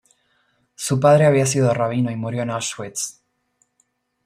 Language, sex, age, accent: Spanish, male, 19-29, Rioplatense: Argentina, Uruguay, este de Bolivia, Paraguay